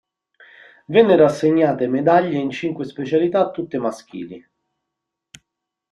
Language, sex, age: Italian, male, 30-39